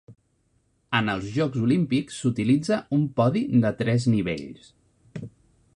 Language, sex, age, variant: Catalan, male, 40-49, Central